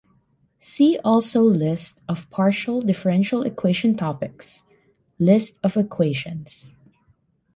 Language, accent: English, Filipino